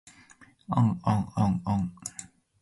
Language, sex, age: Japanese, male, 19-29